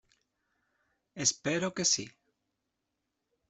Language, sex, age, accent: Catalan, male, 30-39, valencià